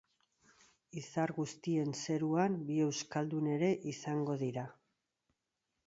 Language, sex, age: Basque, female, 50-59